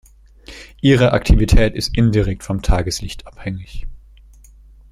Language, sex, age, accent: German, male, under 19, Deutschland Deutsch